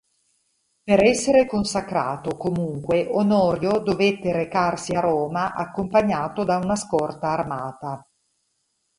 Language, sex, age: Italian, female, 40-49